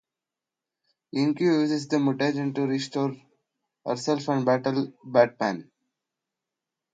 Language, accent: English, India and South Asia (India, Pakistan, Sri Lanka)